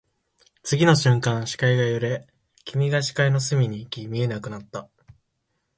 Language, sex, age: Japanese, male, 19-29